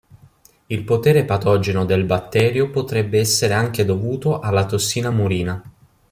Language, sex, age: Italian, male, 19-29